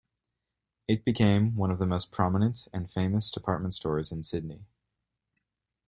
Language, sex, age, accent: English, male, 19-29, United States English